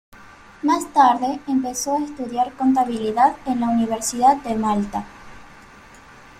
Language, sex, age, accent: Spanish, female, 19-29, Rioplatense: Argentina, Uruguay, este de Bolivia, Paraguay